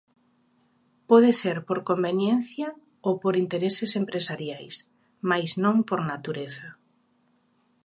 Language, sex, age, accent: Galician, female, 50-59, Normativo (estándar)